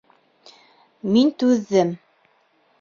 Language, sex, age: Bashkir, female, 19-29